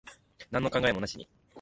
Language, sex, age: Japanese, male, 19-29